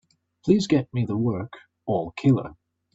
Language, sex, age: English, male, 19-29